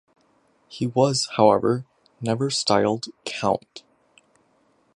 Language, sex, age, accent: English, male, 19-29, Canadian English